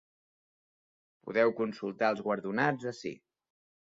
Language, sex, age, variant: Catalan, male, 19-29, Central